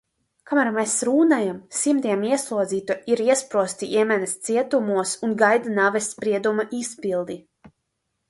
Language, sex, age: Latvian, female, 19-29